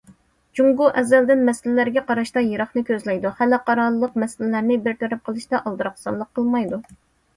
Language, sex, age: Uyghur, female, 30-39